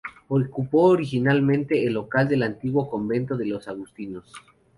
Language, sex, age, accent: Spanish, male, 19-29, México